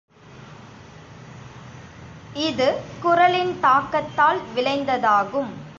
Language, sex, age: Tamil, female, under 19